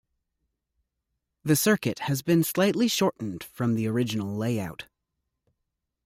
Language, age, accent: English, 30-39, United States English